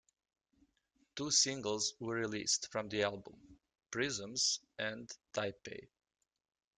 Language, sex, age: English, male, 30-39